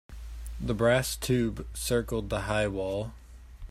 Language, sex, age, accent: English, male, under 19, United States English